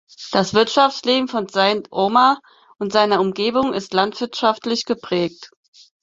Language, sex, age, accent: German, female, 19-29, Deutschland Deutsch